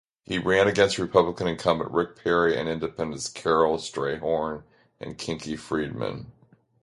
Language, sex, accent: English, male, United States English